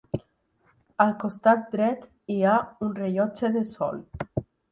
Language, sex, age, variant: Catalan, female, 19-29, Nord-Occidental